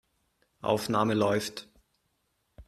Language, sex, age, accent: German, male, 40-49, Deutschland Deutsch